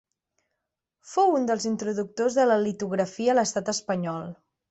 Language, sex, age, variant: Catalan, female, 19-29, Central